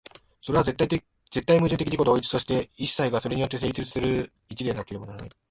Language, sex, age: Japanese, male, 19-29